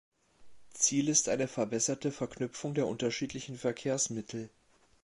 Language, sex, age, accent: German, male, 40-49, Deutschland Deutsch